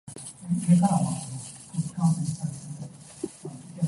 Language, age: Cantonese, 19-29